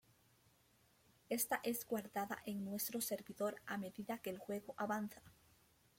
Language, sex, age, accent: Spanish, female, 19-29, Andino-Pacífico: Colombia, Perú, Ecuador, oeste de Bolivia y Venezuela andina